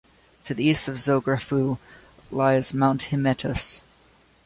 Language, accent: English, United States English